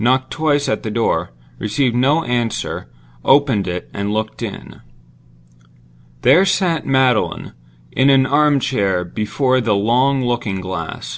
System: none